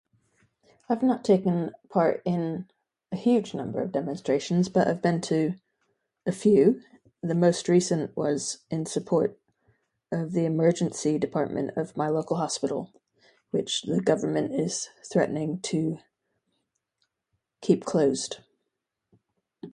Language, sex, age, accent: English, female, 50-59, United States English; England English